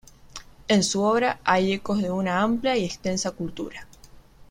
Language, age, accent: Spanish, under 19, Rioplatense: Argentina, Uruguay, este de Bolivia, Paraguay